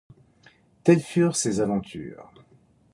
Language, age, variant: French, 50-59, Français de métropole